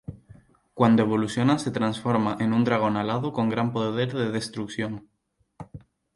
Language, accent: Spanish, España: Islas Canarias